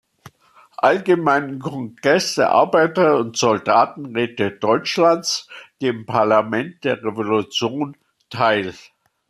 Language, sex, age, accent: German, male, 60-69, Deutschland Deutsch